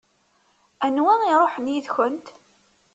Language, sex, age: Kabyle, female, 30-39